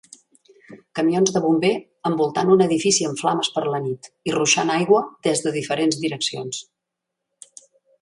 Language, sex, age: Catalan, female, 60-69